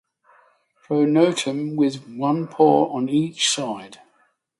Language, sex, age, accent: English, male, 80-89, England English